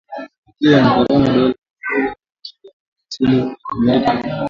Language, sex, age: Swahili, male, 19-29